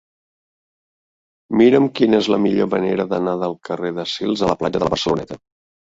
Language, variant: Catalan, Central